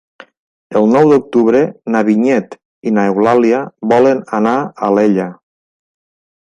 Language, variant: Catalan, Nord-Occidental